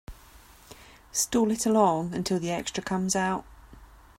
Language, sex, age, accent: English, female, 40-49, England English